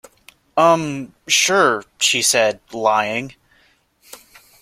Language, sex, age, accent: English, male, 19-29, United States English